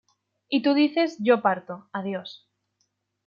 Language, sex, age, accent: Spanish, female, 19-29, España: Centro-Sur peninsular (Madrid, Toledo, Castilla-La Mancha)